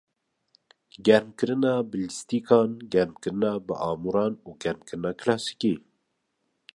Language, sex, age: Kurdish, male, 30-39